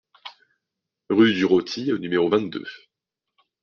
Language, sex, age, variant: French, male, 19-29, Français de métropole